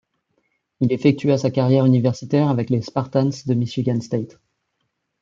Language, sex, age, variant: French, male, 30-39, Français de métropole